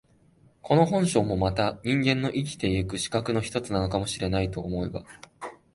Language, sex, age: Japanese, male, 19-29